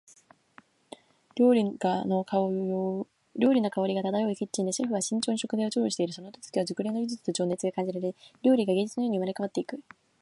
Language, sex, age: Japanese, female, under 19